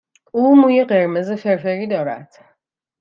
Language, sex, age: Persian, female, 30-39